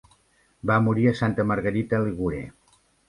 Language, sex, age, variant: Catalan, male, 50-59, Central